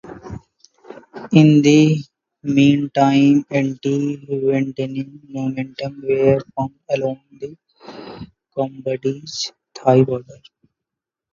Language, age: English, 19-29